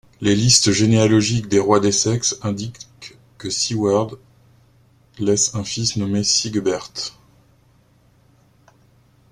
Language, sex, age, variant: French, male, 40-49, Français de métropole